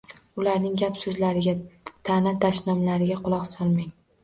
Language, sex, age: Uzbek, female, 19-29